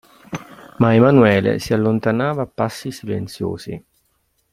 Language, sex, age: Italian, male, 40-49